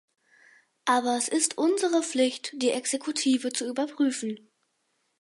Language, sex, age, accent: German, male, under 19, Deutschland Deutsch